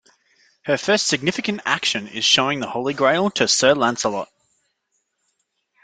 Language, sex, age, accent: English, male, 19-29, Australian English